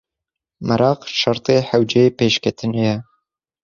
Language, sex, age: Kurdish, male, 19-29